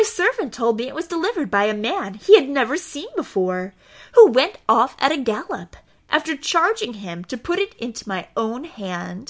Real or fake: real